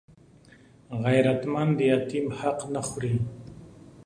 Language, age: Pashto, 40-49